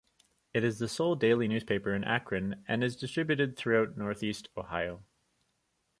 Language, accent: English, Canadian English